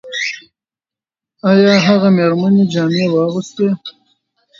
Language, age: Pashto, 30-39